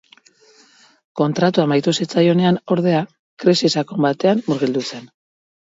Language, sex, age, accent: Basque, female, 40-49, Mendebalekoa (Araba, Bizkaia, Gipuzkoako mendebaleko herri batzuk)